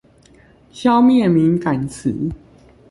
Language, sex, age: Chinese, male, under 19